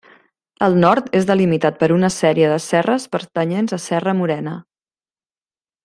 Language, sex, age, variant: Catalan, female, 40-49, Central